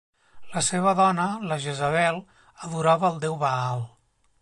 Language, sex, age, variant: Catalan, male, 40-49, Central